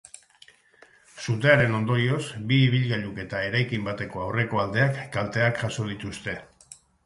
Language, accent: Basque, Erdialdekoa edo Nafarra (Gipuzkoa, Nafarroa)